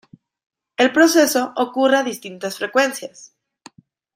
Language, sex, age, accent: Spanish, female, 30-39, México